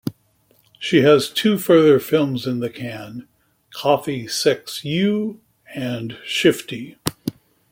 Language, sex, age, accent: English, male, 50-59, United States English